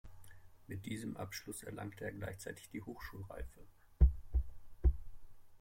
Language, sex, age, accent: German, male, 30-39, Deutschland Deutsch